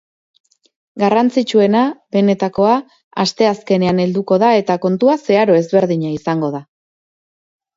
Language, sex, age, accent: Basque, female, 30-39, Erdialdekoa edo Nafarra (Gipuzkoa, Nafarroa)